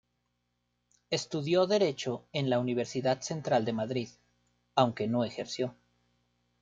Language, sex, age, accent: Spanish, male, 19-29, México